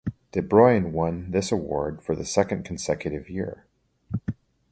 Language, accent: English, United States English